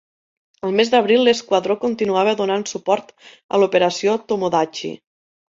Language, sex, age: Catalan, female, 30-39